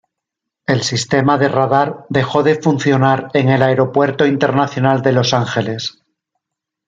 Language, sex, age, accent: Spanish, male, 40-49, España: Norte peninsular (Asturias, Castilla y León, Cantabria, País Vasco, Navarra, Aragón, La Rioja, Guadalajara, Cuenca)